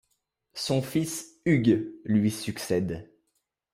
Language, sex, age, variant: French, male, under 19, Français de métropole